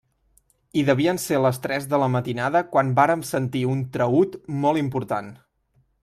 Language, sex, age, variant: Catalan, male, 19-29, Central